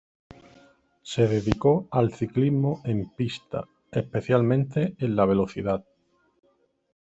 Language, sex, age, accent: Spanish, male, 40-49, España: Sur peninsular (Andalucia, Extremadura, Murcia)